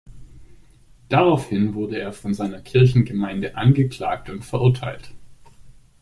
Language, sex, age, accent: German, male, 40-49, Deutschland Deutsch